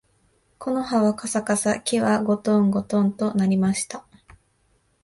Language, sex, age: Japanese, female, 19-29